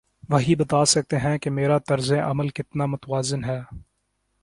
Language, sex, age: Urdu, male, 19-29